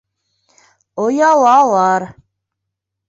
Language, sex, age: Bashkir, female, 30-39